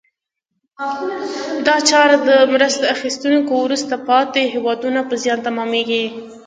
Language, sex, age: Pashto, female, under 19